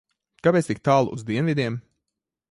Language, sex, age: Latvian, male, 19-29